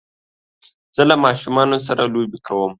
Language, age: Pashto, under 19